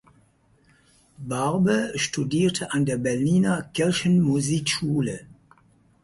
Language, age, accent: German, 50-59, Deutschland Deutsch